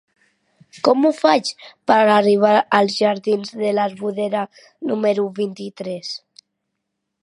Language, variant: Catalan, Central